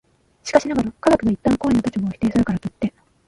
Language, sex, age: Japanese, female, 19-29